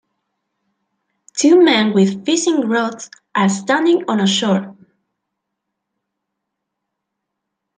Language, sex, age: English, female, 19-29